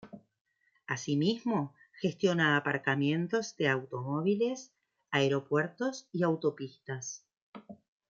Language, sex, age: Spanish, female, 50-59